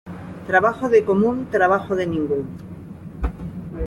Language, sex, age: Spanish, female, 50-59